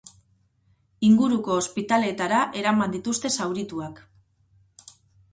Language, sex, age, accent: Basque, female, 40-49, Mendebalekoa (Araba, Bizkaia, Gipuzkoako mendebaleko herri batzuk)